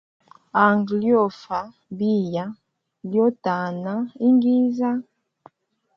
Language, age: Hemba, 30-39